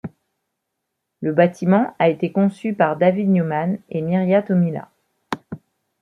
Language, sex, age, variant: French, female, 30-39, Français de métropole